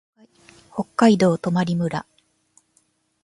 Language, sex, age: Japanese, female, 50-59